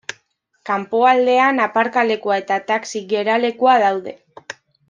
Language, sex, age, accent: Basque, female, 19-29, Mendebalekoa (Araba, Bizkaia, Gipuzkoako mendebaleko herri batzuk)